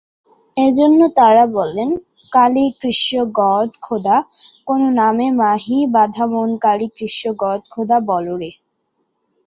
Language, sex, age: Bengali, female, under 19